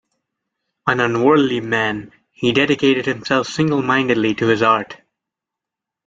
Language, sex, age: English, male, under 19